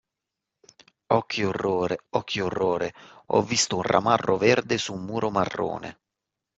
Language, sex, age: Italian, male, 30-39